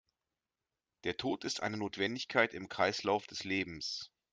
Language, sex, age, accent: German, male, 40-49, Deutschland Deutsch